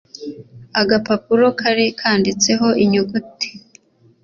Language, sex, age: Kinyarwanda, female, 19-29